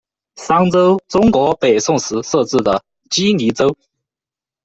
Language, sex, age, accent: Chinese, male, under 19, 出生地：四川省